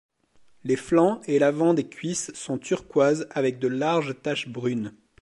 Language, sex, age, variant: French, male, 30-39, Français de métropole